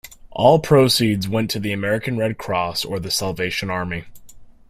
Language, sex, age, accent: English, male, under 19, United States English